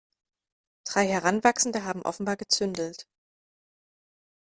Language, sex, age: German, female, 30-39